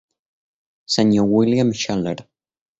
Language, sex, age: Catalan, male, 19-29